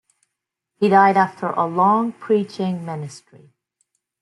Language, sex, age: English, female, 40-49